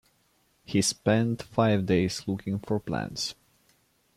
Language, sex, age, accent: English, male, 19-29, England English